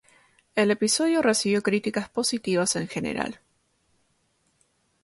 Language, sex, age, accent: Spanish, female, 19-29, Rioplatense: Argentina, Uruguay, este de Bolivia, Paraguay